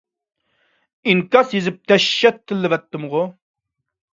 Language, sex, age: Uyghur, male, 30-39